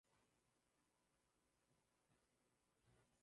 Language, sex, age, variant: Swahili, male, 30-39, Kiswahili Sanifu (EA)